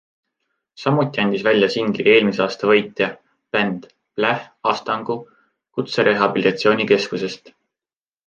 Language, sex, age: Estonian, male, 19-29